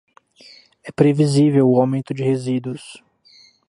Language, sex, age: Portuguese, male, 19-29